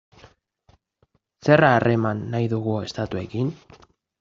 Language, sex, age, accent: Basque, male, 30-39, Mendebalekoa (Araba, Bizkaia, Gipuzkoako mendebaleko herri batzuk)